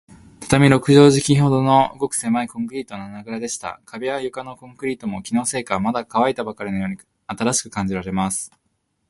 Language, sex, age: Japanese, male, 19-29